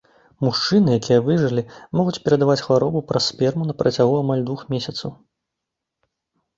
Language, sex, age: Belarusian, male, 30-39